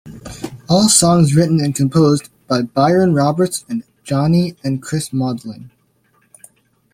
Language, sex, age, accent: English, male, 19-29, United States English